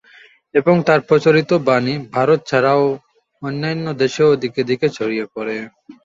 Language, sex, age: Bengali, male, 19-29